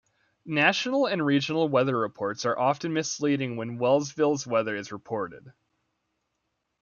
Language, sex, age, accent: English, male, 19-29, Canadian English